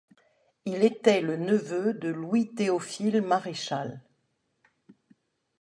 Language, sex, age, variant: French, female, 60-69, Français de métropole